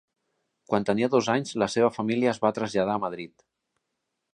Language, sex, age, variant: Catalan, male, 40-49, Central